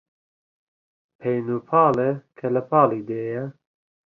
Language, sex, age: Central Kurdish, male, 30-39